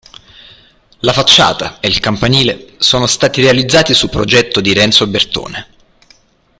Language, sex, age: Italian, male, 30-39